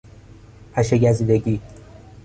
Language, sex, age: Persian, male, 19-29